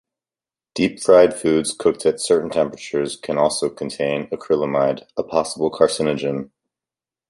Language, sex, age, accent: English, male, 30-39, United States English